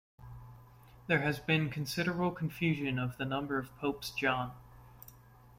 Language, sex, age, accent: English, male, 19-29, United States English